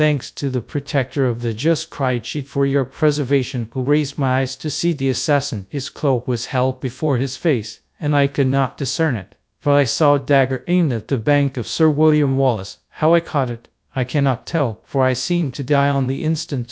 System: TTS, GradTTS